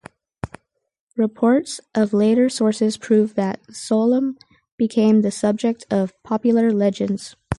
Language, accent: English, United States English